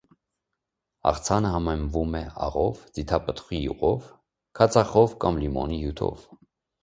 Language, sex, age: Armenian, male, 30-39